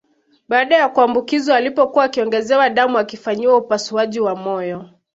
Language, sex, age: Swahili, female, 19-29